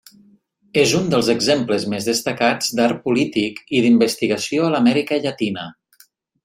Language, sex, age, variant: Catalan, male, 30-39, Central